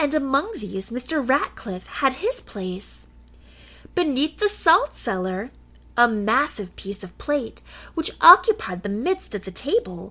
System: none